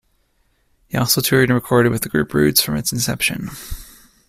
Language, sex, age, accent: English, male, 19-29, United States English